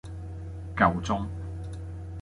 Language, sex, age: Cantonese, male, 30-39